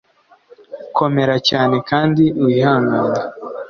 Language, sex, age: Kinyarwanda, male, 19-29